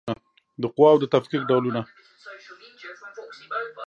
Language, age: Pashto, 40-49